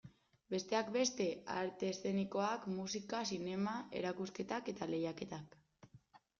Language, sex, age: Basque, female, 19-29